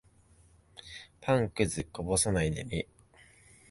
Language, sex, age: Japanese, male, 19-29